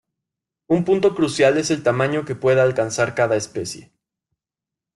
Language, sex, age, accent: Spanish, male, 19-29, México